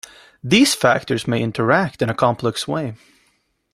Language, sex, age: English, male, 19-29